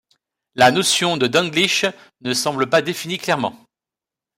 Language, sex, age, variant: French, male, 40-49, Français de métropole